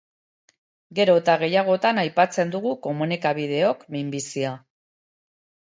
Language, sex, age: Basque, female, 50-59